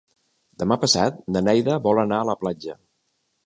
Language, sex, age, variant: Catalan, male, 60-69, Central